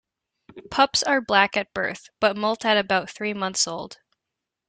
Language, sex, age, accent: English, female, 19-29, Canadian English